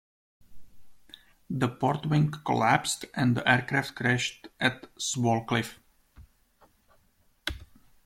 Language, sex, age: English, male, 30-39